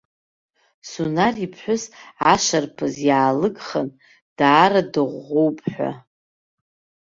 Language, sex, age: Abkhazian, female, 40-49